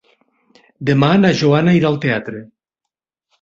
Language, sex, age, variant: Catalan, male, 60-69, Nord-Occidental